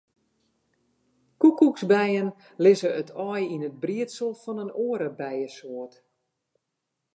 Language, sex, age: Western Frisian, female, 60-69